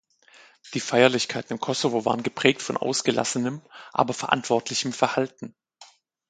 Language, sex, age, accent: German, male, 40-49, Deutschland Deutsch